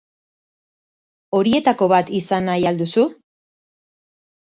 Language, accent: Basque, Mendebalekoa (Araba, Bizkaia, Gipuzkoako mendebaleko herri batzuk)